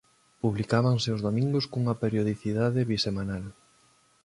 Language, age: Galician, 30-39